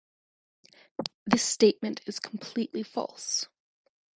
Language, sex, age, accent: English, female, 19-29, Canadian English